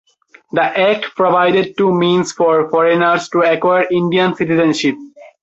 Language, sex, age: English, male, 19-29